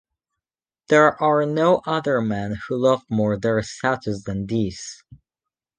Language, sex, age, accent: English, male, 19-29, Welsh English